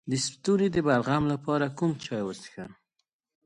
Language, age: Pashto, 30-39